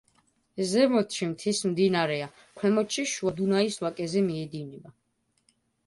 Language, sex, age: Georgian, male, under 19